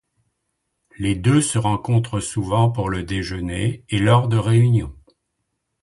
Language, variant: French, Français de métropole